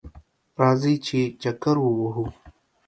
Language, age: Pashto, 19-29